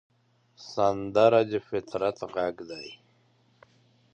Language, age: Pashto, 40-49